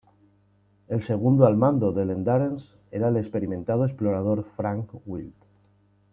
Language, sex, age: Spanish, male, 40-49